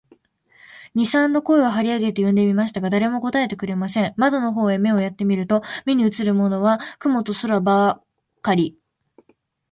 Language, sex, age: Japanese, female, 19-29